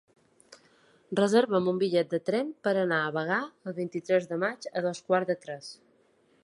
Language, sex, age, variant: Catalan, female, 30-39, Balear